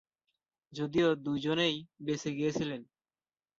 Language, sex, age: Bengali, male, under 19